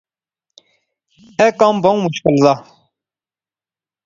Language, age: Pahari-Potwari, 19-29